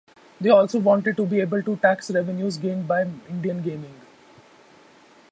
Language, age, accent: English, 19-29, India and South Asia (India, Pakistan, Sri Lanka)